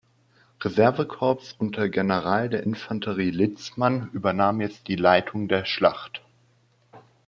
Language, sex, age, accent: German, male, under 19, Deutschland Deutsch